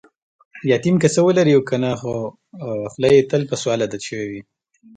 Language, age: Pashto, 19-29